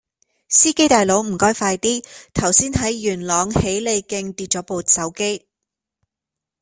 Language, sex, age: Cantonese, female, 40-49